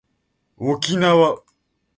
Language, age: Japanese, 19-29